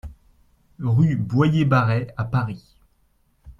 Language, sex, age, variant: French, male, 19-29, Français de métropole